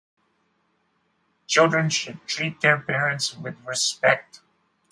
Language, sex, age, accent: English, male, 40-49, United States English